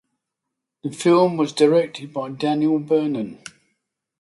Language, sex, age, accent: English, male, 80-89, England English